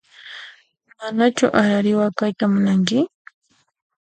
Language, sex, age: Puno Quechua, female, 19-29